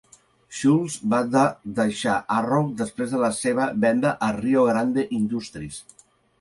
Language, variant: Catalan, Central